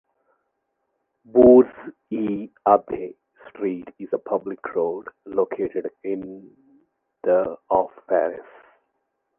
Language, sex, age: English, male, 50-59